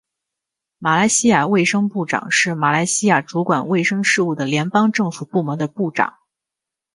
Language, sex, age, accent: Chinese, male, 19-29, 出生地：北京市